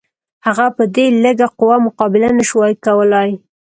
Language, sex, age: Pashto, female, 19-29